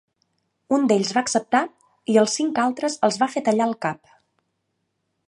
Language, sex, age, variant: Catalan, female, 30-39, Balear